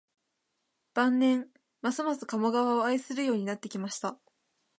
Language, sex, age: Japanese, female, 19-29